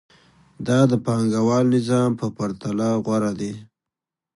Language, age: Pashto, 30-39